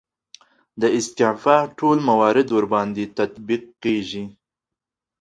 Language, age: Pashto, 19-29